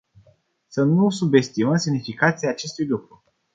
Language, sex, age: Romanian, male, 19-29